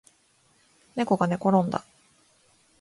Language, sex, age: Japanese, female, 19-29